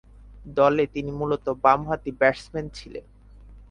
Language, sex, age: Bengali, male, 19-29